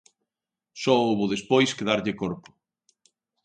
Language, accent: Galician, Central (gheada)